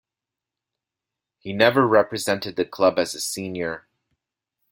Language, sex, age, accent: English, male, 30-39, Canadian English